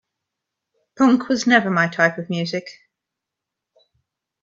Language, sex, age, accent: English, female, 19-29, Welsh English